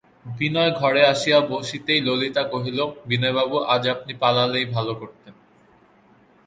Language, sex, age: Bengali, male, under 19